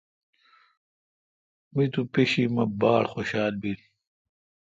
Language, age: Kalkoti, 50-59